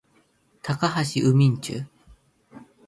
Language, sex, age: Japanese, male, 19-29